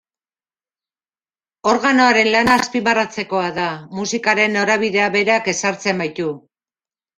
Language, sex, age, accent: Basque, male, 19-29, Mendebalekoa (Araba, Bizkaia, Gipuzkoako mendebaleko herri batzuk)